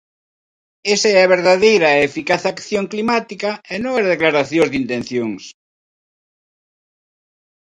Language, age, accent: Galician, 60-69, Normativo (estándar)